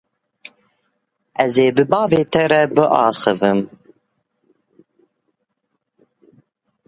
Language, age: Kurdish, 19-29